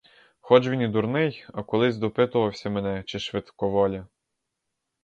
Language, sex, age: Ukrainian, male, 19-29